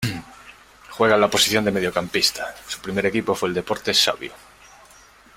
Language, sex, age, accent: Spanish, male, 30-39, España: Norte peninsular (Asturias, Castilla y León, Cantabria, País Vasco, Navarra, Aragón, La Rioja, Guadalajara, Cuenca)